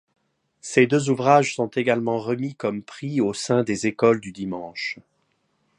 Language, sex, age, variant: French, male, 50-59, Français de métropole